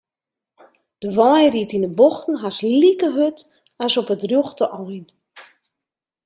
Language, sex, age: Western Frisian, female, 40-49